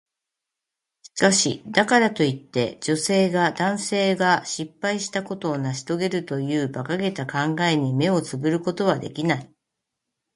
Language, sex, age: Japanese, female, 60-69